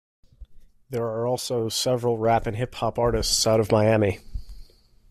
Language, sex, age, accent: English, male, 19-29, United States English